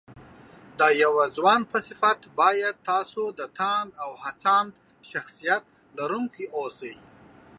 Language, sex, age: Pashto, male, 30-39